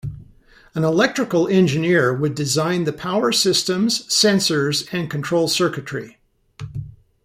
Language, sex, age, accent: English, male, 60-69, United States English